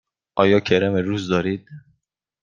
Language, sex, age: Persian, male, 19-29